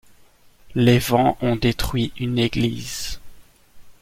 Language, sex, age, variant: French, male, 19-29, Français de métropole